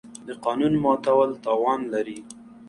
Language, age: Pashto, 19-29